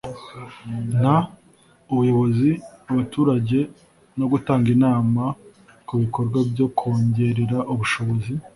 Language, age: Kinyarwanda, 19-29